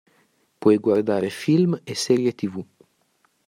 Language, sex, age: Italian, male, under 19